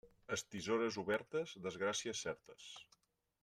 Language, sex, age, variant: Catalan, male, 40-49, Central